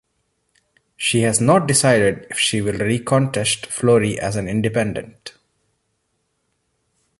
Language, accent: English, India and South Asia (India, Pakistan, Sri Lanka)